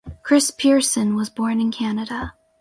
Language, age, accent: English, under 19, United States English